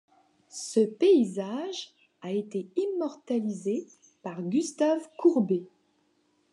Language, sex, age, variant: French, female, 50-59, Français de métropole